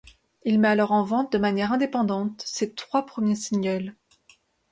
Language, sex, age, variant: French, female, 19-29, Français de métropole